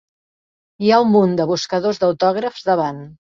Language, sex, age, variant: Catalan, female, 60-69, Central